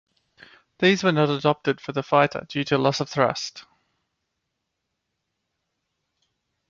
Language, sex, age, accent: English, male, 30-39, Australian English